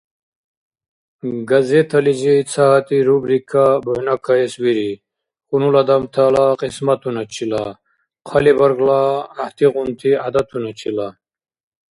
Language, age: Dargwa, 50-59